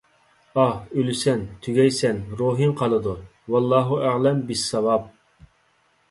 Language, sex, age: Uyghur, male, 30-39